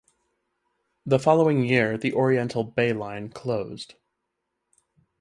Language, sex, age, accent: English, male, 30-39, United States English